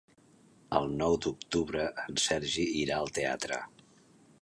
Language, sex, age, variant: Catalan, male, 50-59, Central